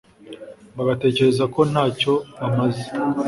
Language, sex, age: Kinyarwanda, male, 19-29